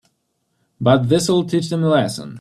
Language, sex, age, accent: English, male, 19-29, United States English